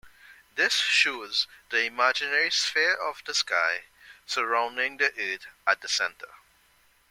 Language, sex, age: English, male, 40-49